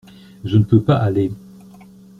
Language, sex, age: French, male, 60-69